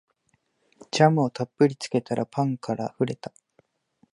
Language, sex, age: Japanese, male, 19-29